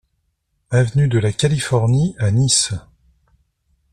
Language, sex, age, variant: French, male, 50-59, Français de métropole